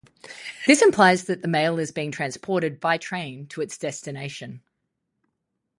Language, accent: English, Australian English